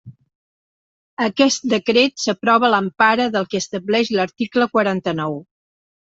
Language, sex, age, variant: Catalan, female, 60-69, Central